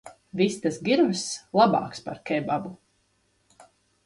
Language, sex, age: Latvian, female, 30-39